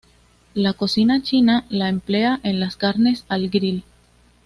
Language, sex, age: Spanish, female, 19-29